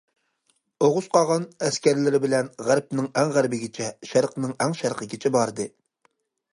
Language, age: Uyghur, 30-39